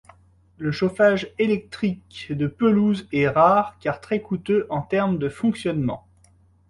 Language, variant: French, Français de métropole